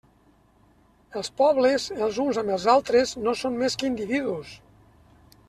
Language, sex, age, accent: Catalan, male, 50-59, valencià